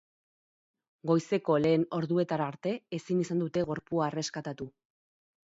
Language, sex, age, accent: Basque, female, 40-49, Mendebalekoa (Araba, Bizkaia, Gipuzkoako mendebaleko herri batzuk)